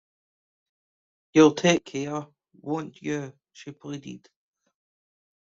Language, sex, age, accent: English, male, 19-29, Scottish English